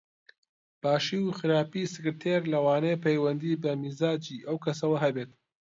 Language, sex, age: Central Kurdish, male, 19-29